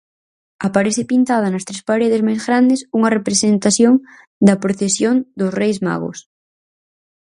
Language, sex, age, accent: Galician, female, under 19, Atlántico (seseo e gheada)